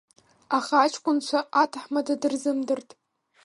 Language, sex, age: Abkhazian, female, under 19